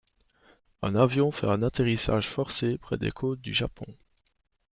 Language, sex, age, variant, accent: French, male, 19-29, Français d'Europe, Français de Belgique